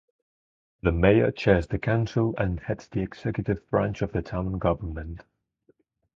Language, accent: English, England English